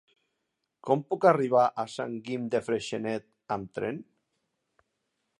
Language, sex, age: Catalan, male, 50-59